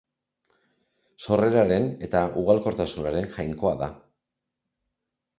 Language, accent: Basque, Erdialdekoa edo Nafarra (Gipuzkoa, Nafarroa)